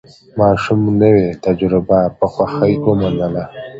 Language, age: Pashto, 19-29